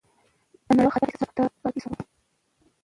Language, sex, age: Pashto, female, 19-29